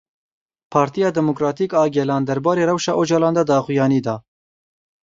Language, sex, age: Kurdish, male, 19-29